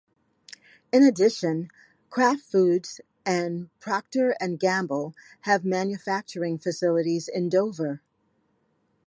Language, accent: English, United States English